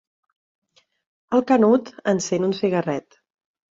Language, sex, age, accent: Catalan, female, 40-49, Oriental